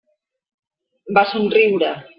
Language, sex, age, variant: Catalan, female, 40-49, Central